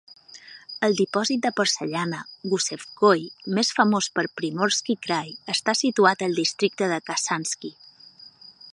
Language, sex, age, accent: Catalan, female, 30-39, balear; central